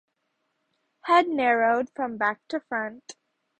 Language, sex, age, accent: English, female, under 19, United States English